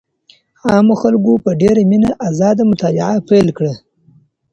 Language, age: Pashto, 19-29